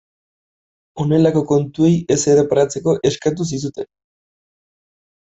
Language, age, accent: Basque, 19-29, Erdialdekoa edo Nafarra (Gipuzkoa, Nafarroa)